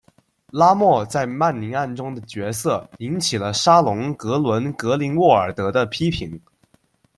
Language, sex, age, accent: Chinese, male, under 19, 出生地：江西省